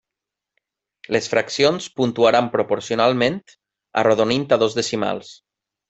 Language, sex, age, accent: Catalan, male, 30-39, valencià